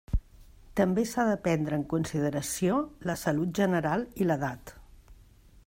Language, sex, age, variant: Catalan, female, 50-59, Central